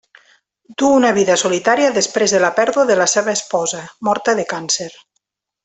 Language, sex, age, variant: Catalan, female, 30-39, Nord-Occidental